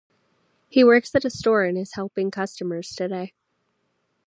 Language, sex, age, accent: English, female, 19-29, United States English